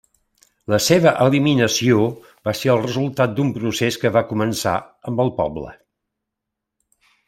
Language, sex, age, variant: Catalan, male, 70-79, Septentrional